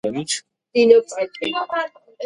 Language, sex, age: Georgian, female, 30-39